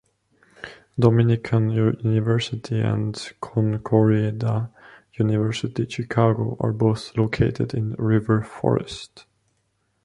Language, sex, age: English, male, 19-29